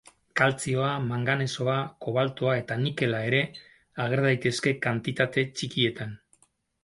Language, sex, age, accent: Basque, male, 60-69, Mendebalekoa (Araba, Bizkaia, Gipuzkoako mendebaleko herri batzuk)